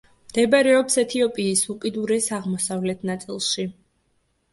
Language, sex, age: Georgian, female, under 19